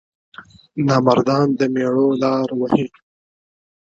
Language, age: Pashto, 19-29